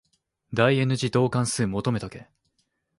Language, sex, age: Japanese, male, 19-29